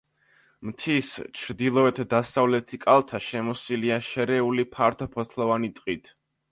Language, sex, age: Georgian, male, under 19